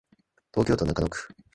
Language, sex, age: Japanese, male, 19-29